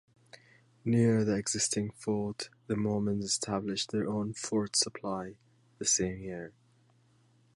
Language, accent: English, United States English